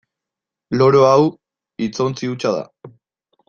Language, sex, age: Basque, male, 19-29